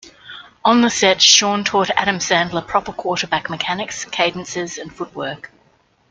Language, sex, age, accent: English, female, 40-49, Australian English